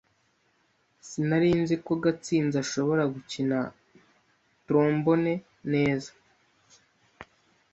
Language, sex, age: Kinyarwanda, male, 19-29